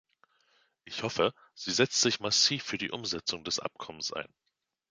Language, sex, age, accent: German, male, 40-49, Deutschland Deutsch